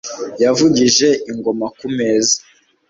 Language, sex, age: Kinyarwanda, male, 19-29